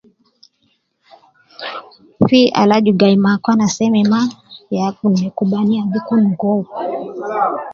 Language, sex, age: Nubi, female, 30-39